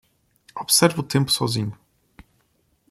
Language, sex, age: Portuguese, male, 19-29